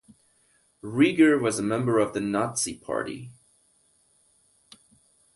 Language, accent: English, United States English